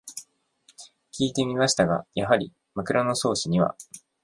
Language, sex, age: Japanese, male, 19-29